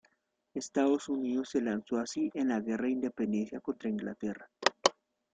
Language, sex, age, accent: Spanish, male, 30-39, Andino-Pacífico: Colombia, Perú, Ecuador, oeste de Bolivia y Venezuela andina